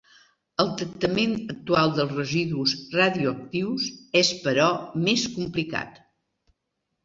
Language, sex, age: Catalan, female, 70-79